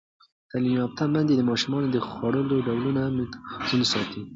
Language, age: Pashto, 19-29